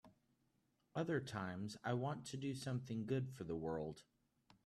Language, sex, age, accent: English, male, 30-39, United States English